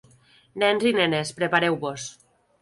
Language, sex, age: Catalan, female, 30-39